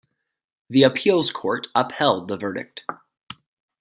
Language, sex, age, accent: English, male, 19-29, United States English